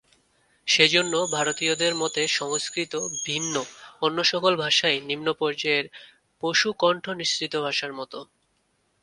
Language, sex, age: Bengali, male, 19-29